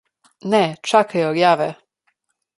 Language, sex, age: Slovenian, female, under 19